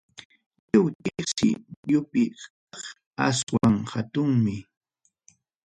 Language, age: Ayacucho Quechua, 60-69